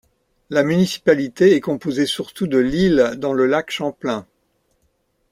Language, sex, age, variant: French, male, 70-79, Français de métropole